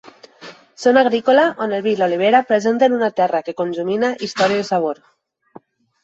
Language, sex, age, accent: Catalan, female, 30-39, valencià